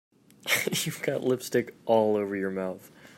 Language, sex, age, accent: English, male, 19-29, United States English